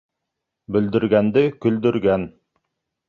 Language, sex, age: Bashkir, male, 30-39